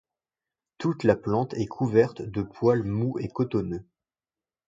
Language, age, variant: French, 19-29, Français de métropole